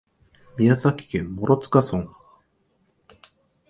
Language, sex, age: Japanese, male, 40-49